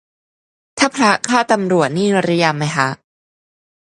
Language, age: Thai, 19-29